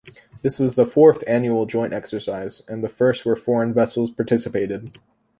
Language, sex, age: English, male, under 19